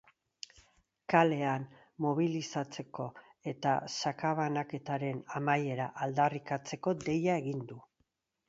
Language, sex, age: Basque, female, 50-59